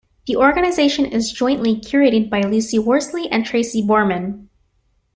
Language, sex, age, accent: English, female, 19-29, United States English